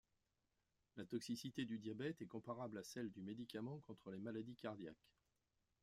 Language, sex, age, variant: French, male, 50-59, Français de métropole